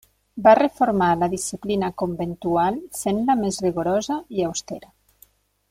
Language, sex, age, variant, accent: Catalan, female, 40-49, Nord-Occidental, Tortosí